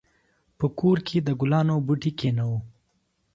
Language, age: Pashto, 30-39